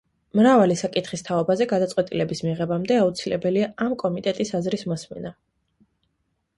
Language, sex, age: Georgian, female, 19-29